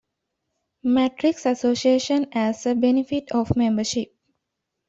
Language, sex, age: English, female, 19-29